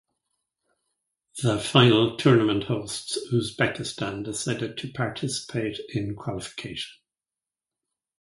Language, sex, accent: English, male, Irish English